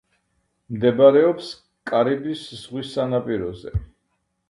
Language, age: Georgian, 60-69